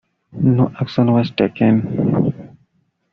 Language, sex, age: English, male, 19-29